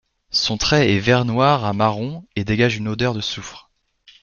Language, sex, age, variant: French, male, 19-29, Français de métropole